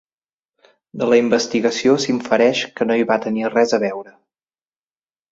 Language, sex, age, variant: Catalan, male, 40-49, Central